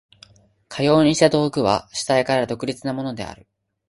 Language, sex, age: Japanese, male, 19-29